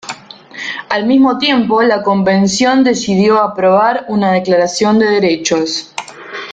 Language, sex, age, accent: Spanish, female, 19-29, Rioplatense: Argentina, Uruguay, este de Bolivia, Paraguay